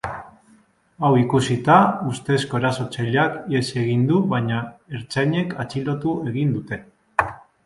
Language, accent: Basque, Mendebalekoa (Araba, Bizkaia, Gipuzkoako mendebaleko herri batzuk)